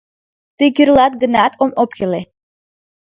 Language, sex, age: Mari, female, 19-29